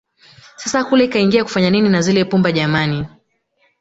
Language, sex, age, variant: Swahili, female, 19-29, Kiswahili Sanifu (EA)